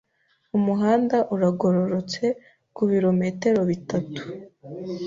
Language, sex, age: Kinyarwanda, female, 19-29